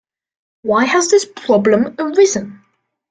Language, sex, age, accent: English, male, under 19, England English